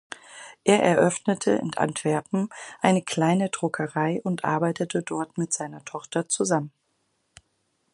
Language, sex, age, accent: German, female, 40-49, Deutschland Deutsch